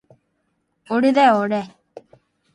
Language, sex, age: Japanese, female, 19-29